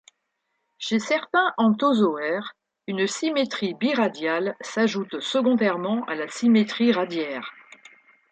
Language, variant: French, Français de métropole